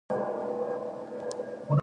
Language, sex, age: English, female, 19-29